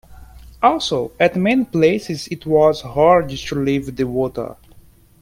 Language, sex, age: English, male, 19-29